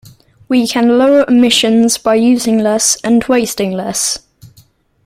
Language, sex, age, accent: English, male, under 19, England English